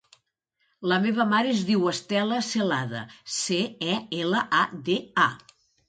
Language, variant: Catalan, Nord-Occidental